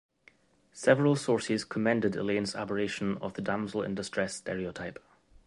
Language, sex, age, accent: English, male, 19-29, Scottish English